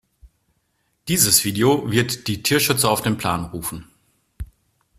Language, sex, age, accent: German, male, 40-49, Deutschland Deutsch